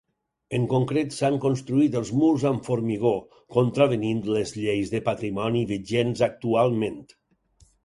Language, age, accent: Catalan, 60-69, valencià